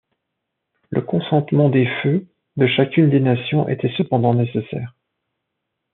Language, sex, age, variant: French, male, 40-49, Français de métropole